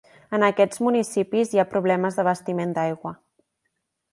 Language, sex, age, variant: Catalan, female, 19-29, Central